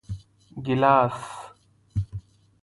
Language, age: Pashto, 19-29